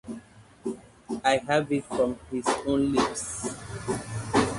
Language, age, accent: English, 30-39, United States English; England English